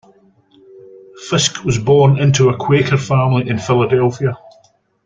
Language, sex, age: English, male, 50-59